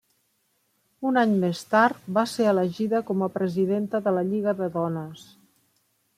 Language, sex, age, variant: Catalan, female, 50-59, Central